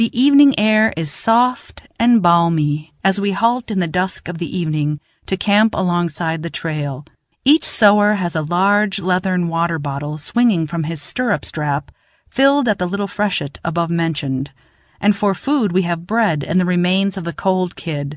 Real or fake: real